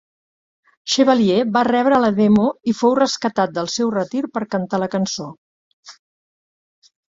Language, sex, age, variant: Catalan, female, 70-79, Central